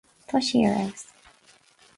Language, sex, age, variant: Irish, female, 19-29, Gaeilge na Mumhan